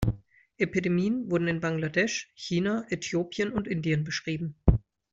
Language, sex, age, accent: German, male, 30-39, Deutschland Deutsch